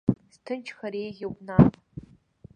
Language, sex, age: Abkhazian, female, under 19